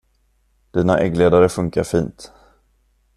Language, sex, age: Swedish, male, 30-39